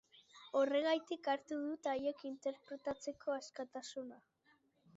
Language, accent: Basque, Mendebalekoa (Araba, Bizkaia, Gipuzkoako mendebaleko herri batzuk)